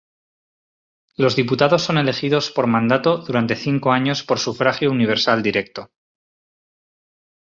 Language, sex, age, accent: Spanish, male, 30-39, España: Norte peninsular (Asturias, Castilla y León, Cantabria, País Vasco, Navarra, Aragón, La Rioja, Guadalajara, Cuenca)